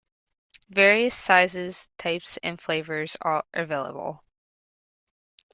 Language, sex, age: English, female, 19-29